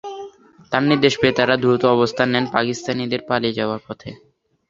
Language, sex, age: Bengali, male, under 19